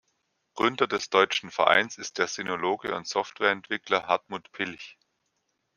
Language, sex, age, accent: German, male, 40-49, Deutschland Deutsch